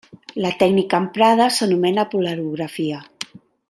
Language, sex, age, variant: Catalan, female, 50-59, Central